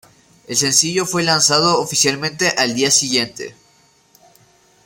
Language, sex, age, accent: Spanish, male, 19-29, Andino-Pacífico: Colombia, Perú, Ecuador, oeste de Bolivia y Venezuela andina